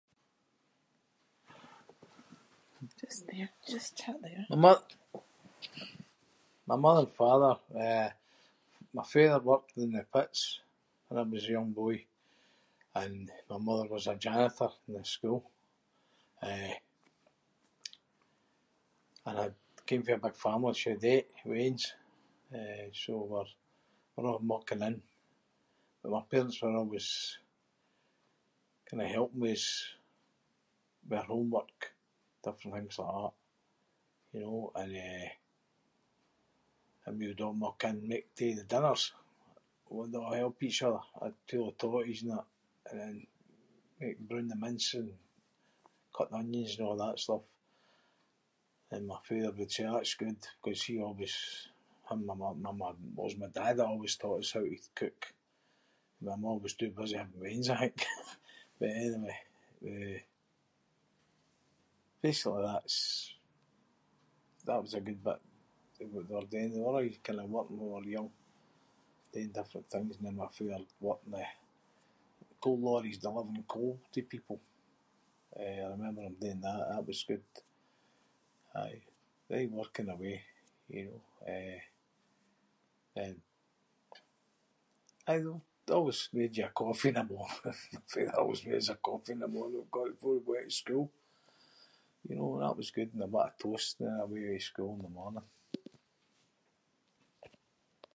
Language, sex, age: Scots, male, 60-69